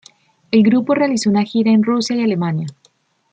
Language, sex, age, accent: Spanish, female, 30-39, Andino-Pacífico: Colombia, Perú, Ecuador, oeste de Bolivia y Venezuela andina